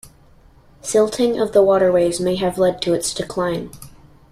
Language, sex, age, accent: English, male, under 19, United States English